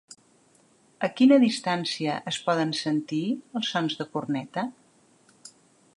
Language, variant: Catalan, Central